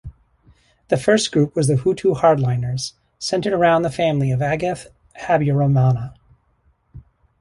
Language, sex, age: English, male, 40-49